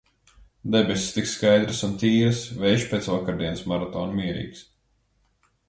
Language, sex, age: Latvian, male, 30-39